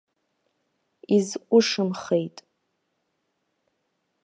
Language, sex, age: Abkhazian, female, 19-29